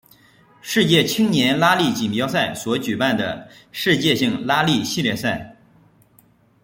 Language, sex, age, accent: Chinese, male, 30-39, 出生地：河南省